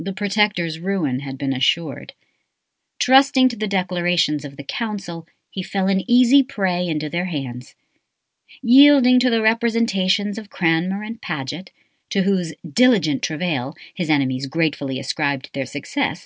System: none